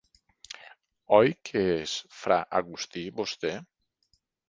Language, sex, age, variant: Catalan, male, 40-49, Nord-Occidental